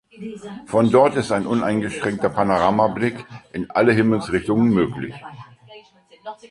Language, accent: German, Deutschland Deutsch